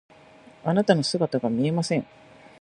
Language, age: Japanese, 60-69